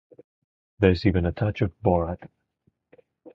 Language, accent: English, England English